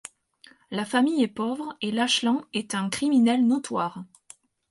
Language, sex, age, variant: French, female, 30-39, Français de métropole